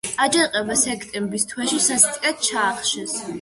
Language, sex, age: Georgian, female, 90+